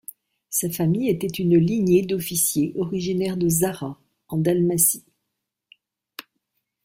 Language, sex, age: French, female, 60-69